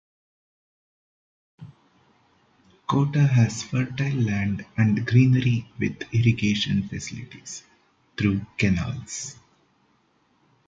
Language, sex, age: English, male, 30-39